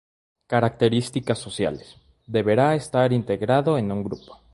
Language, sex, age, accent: Spanish, male, 19-29, México